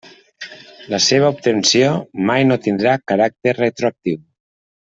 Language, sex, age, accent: Catalan, male, 40-49, valencià